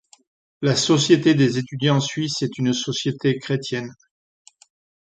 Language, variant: French, Français de métropole